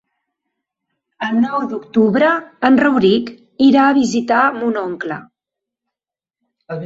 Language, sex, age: Catalan, female, 40-49